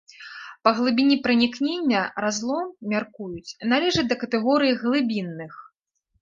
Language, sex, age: Belarusian, female, 30-39